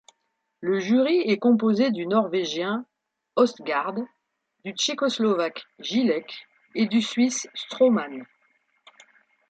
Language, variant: French, Français de métropole